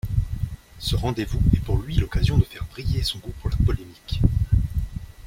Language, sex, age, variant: French, male, 30-39, Français de métropole